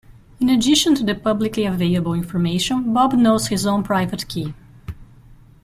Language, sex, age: English, female, 40-49